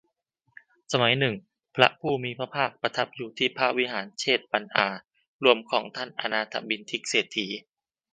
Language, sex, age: Thai, male, 19-29